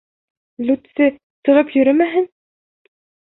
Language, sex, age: Bashkir, female, 19-29